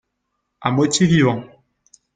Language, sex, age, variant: French, male, 30-39, Français de métropole